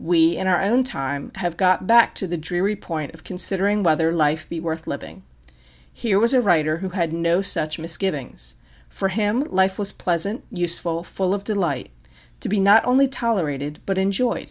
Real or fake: real